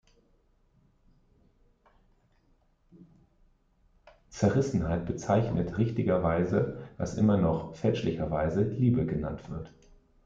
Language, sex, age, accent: German, male, 40-49, Deutschland Deutsch